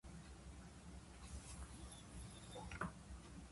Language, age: English, 19-29